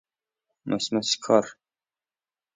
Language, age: Persian, 30-39